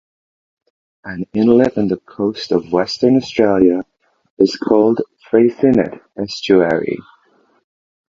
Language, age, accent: English, 30-39, Filipino